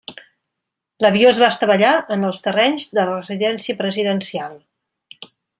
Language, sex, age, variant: Catalan, female, 50-59, Central